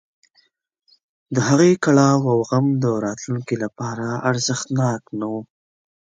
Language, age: Pashto, 19-29